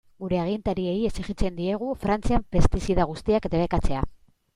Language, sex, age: Basque, female, 40-49